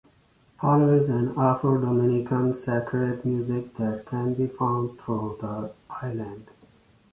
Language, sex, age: English, male, 40-49